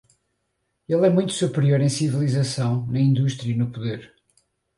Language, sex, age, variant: Portuguese, male, 30-39, Portuguese (Portugal)